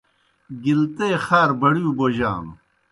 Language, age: Kohistani Shina, 60-69